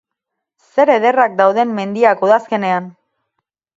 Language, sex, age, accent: Basque, female, 30-39, Erdialdekoa edo Nafarra (Gipuzkoa, Nafarroa)